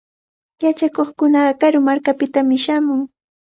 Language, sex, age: Cajatambo North Lima Quechua, female, 30-39